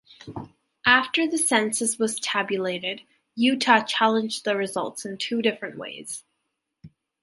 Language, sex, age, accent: English, female, 19-29, Canadian English